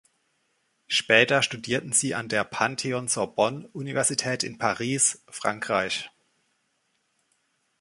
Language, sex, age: German, male, 30-39